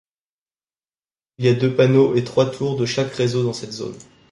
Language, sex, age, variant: French, male, 19-29, Français de métropole